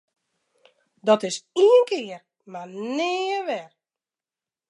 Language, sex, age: Western Frisian, female, 40-49